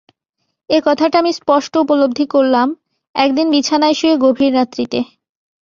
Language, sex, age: Bengali, female, 19-29